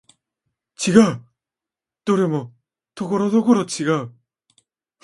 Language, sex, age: Japanese, male, 50-59